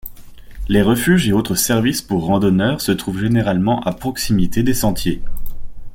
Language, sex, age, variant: French, male, 19-29, Français de métropole